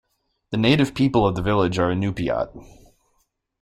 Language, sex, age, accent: English, male, 19-29, United States English